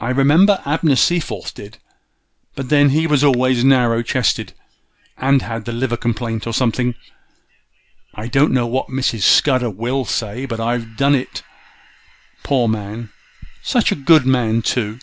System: none